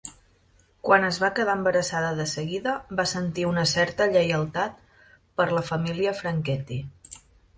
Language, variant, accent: Catalan, Central, nord-oriental; Empordanès